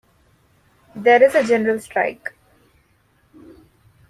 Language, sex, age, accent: English, female, 19-29, India and South Asia (India, Pakistan, Sri Lanka)